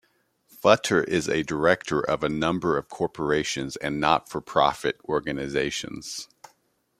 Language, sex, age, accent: English, male, 30-39, United States English